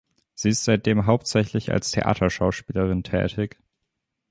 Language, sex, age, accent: German, male, under 19, Deutschland Deutsch